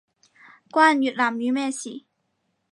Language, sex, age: Cantonese, female, 19-29